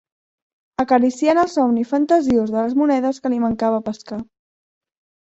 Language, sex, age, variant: Catalan, female, under 19, Central